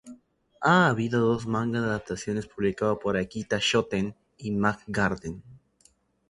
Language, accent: Spanish, México; Andino-Pacífico: Colombia, Perú, Ecuador, oeste de Bolivia y Venezuela andina